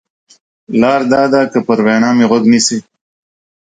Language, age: Pashto, 30-39